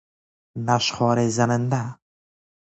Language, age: Persian, 19-29